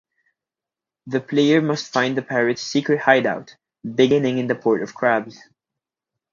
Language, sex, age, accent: English, male, under 19, United States English